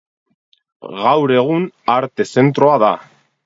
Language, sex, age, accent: Basque, male, 30-39, Erdialdekoa edo Nafarra (Gipuzkoa, Nafarroa)